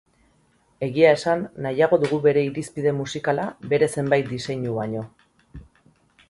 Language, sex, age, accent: Basque, female, 40-49, Erdialdekoa edo Nafarra (Gipuzkoa, Nafarroa)